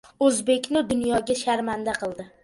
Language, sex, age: Uzbek, male, 19-29